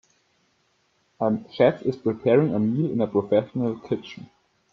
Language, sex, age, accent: English, male, 19-29, United States English